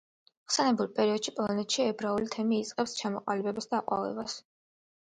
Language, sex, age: Georgian, female, 19-29